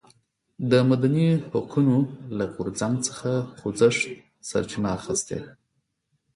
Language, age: Pashto, 30-39